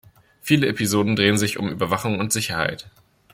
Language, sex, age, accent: German, male, 19-29, Deutschland Deutsch